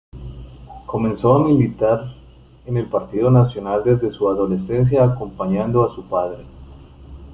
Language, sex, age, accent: Spanish, male, 19-29, Andino-Pacífico: Colombia, Perú, Ecuador, oeste de Bolivia y Venezuela andina